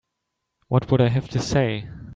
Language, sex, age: English, male, 19-29